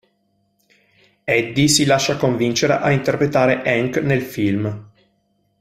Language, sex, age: Italian, male, 40-49